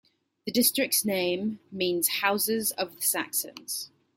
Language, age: English, 19-29